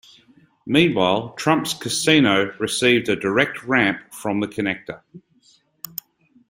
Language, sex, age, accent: English, male, 40-49, Australian English